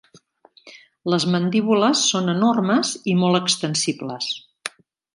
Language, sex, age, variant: Catalan, female, 60-69, Central